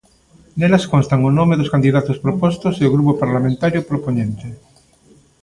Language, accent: Galician, Normativo (estándar)